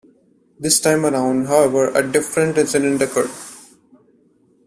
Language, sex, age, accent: English, male, 19-29, India and South Asia (India, Pakistan, Sri Lanka)